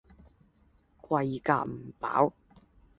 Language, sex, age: Cantonese, female, 19-29